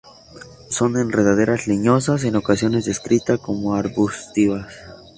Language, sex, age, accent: Spanish, male, 19-29, México